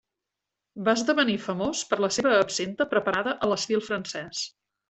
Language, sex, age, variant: Catalan, female, 40-49, Central